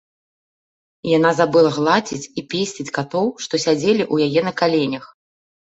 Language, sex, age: Belarusian, female, 30-39